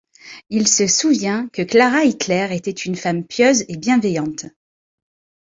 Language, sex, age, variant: French, female, 30-39, Français de métropole